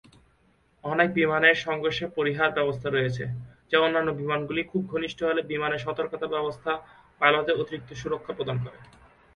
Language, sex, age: Bengali, male, 19-29